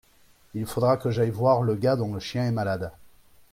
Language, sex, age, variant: French, male, 40-49, Français de métropole